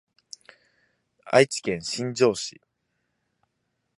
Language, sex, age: Japanese, male, 19-29